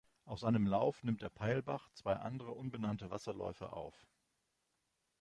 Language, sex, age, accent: German, male, 40-49, Deutschland Deutsch